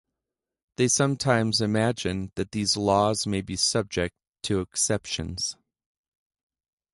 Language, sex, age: English, male, 30-39